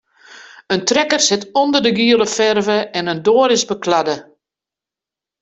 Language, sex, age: Western Frisian, female, 60-69